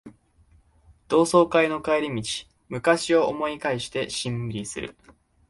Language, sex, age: Japanese, male, 19-29